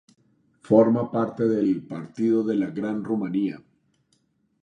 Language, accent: Spanish, Andino-Pacífico: Colombia, Perú, Ecuador, oeste de Bolivia y Venezuela andina